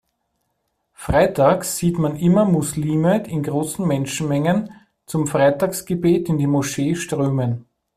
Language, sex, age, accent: German, male, 30-39, Österreichisches Deutsch